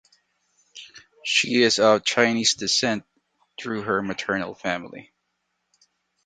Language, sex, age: English, male, 19-29